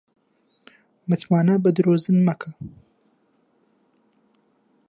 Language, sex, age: Central Kurdish, male, 19-29